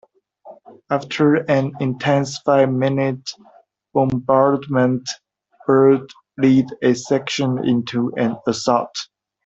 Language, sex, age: English, male, 19-29